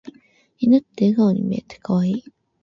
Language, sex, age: Japanese, female, 19-29